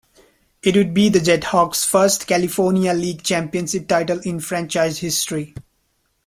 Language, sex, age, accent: English, male, 19-29, India and South Asia (India, Pakistan, Sri Lanka)